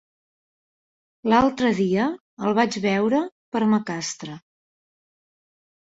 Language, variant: Catalan, Central